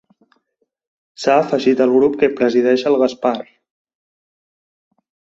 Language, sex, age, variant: Catalan, male, 19-29, Central